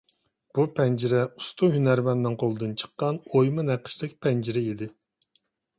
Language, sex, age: Uyghur, male, 40-49